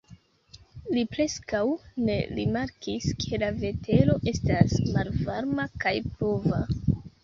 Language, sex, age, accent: Esperanto, female, 19-29, Internacia